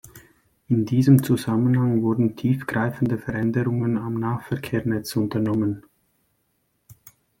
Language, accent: German, Schweizerdeutsch